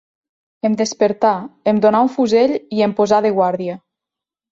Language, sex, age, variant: Catalan, female, 19-29, Nord-Occidental